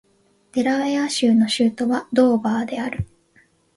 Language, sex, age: Japanese, female, 19-29